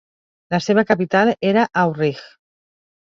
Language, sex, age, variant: Catalan, female, 40-49, Central